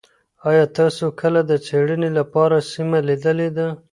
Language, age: Pashto, 30-39